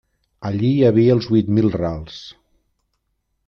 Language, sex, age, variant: Catalan, male, 40-49, Nord-Occidental